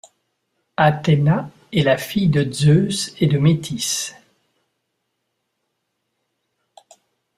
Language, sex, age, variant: French, male, 70-79, Français de métropole